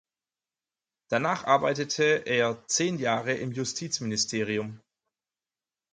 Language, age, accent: German, 30-39, Deutschland Deutsch